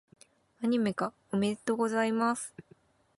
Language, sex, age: Japanese, female, 30-39